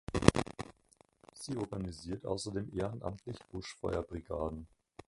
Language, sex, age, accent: German, male, 19-29, Deutschland Deutsch